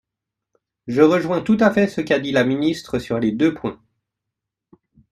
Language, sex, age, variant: French, male, 19-29, Français de métropole